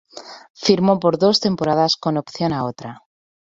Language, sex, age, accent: Spanish, female, 30-39, España: Centro-Sur peninsular (Madrid, Toledo, Castilla-La Mancha)